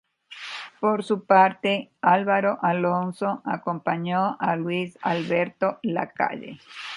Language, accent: Spanish, Andino-Pacífico: Colombia, Perú, Ecuador, oeste de Bolivia y Venezuela andina